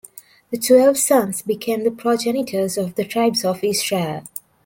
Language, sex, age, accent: English, female, 19-29, India and South Asia (India, Pakistan, Sri Lanka)